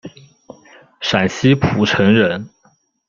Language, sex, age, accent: Chinese, male, 19-29, 出生地：浙江省